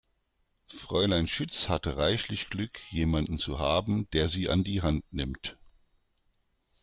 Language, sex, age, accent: German, male, 50-59, Deutschland Deutsch